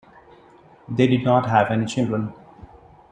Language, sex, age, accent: English, male, 30-39, India and South Asia (India, Pakistan, Sri Lanka)